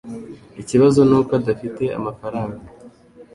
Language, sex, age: Kinyarwanda, male, 30-39